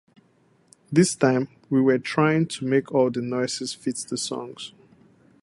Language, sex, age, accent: English, male, 19-29, Nigerian English